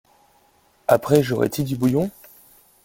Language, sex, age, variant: French, male, 19-29, Français de métropole